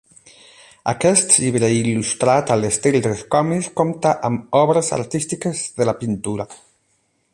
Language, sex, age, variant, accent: Catalan, male, 40-49, Alacantí, Barcelona